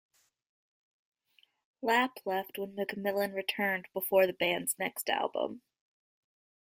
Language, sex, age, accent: English, female, 19-29, United States English